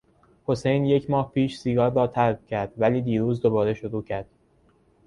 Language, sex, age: Persian, male, 19-29